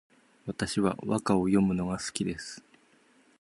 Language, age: Japanese, 30-39